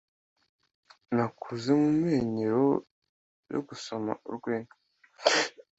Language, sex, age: Kinyarwanda, male, under 19